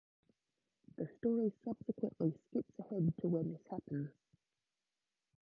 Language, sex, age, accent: English, female, 40-49, Australian English